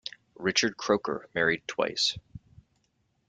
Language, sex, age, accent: English, male, 30-39, United States English